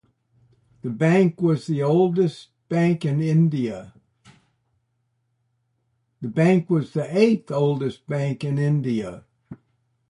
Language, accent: English, United States English